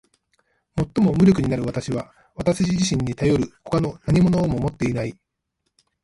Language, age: Japanese, 50-59